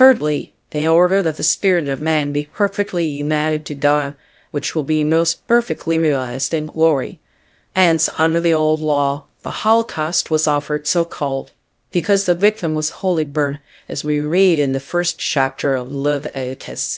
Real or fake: fake